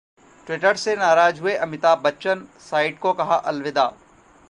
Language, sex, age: Hindi, male, 19-29